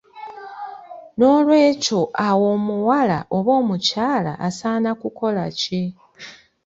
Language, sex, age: Ganda, female, 30-39